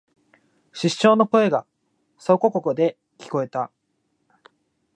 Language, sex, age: Japanese, male, 19-29